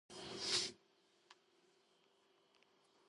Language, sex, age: Georgian, female, 19-29